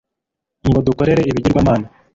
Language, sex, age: Kinyarwanda, male, 19-29